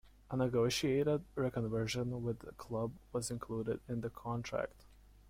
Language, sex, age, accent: English, male, under 19, United States English